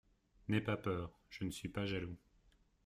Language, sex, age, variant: French, male, 30-39, Français de métropole